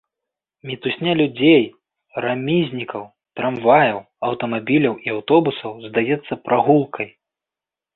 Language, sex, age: Belarusian, male, 30-39